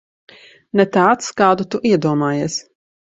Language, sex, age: Latvian, female, 30-39